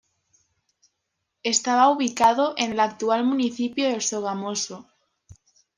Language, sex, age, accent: Spanish, female, under 19, España: Norte peninsular (Asturias, Castilla y León, Cantabria, País Vasco, Navarra, Aragón, La Rioja, Guadalajara, Cuenca)